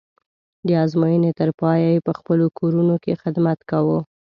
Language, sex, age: Pashto, female, 19-29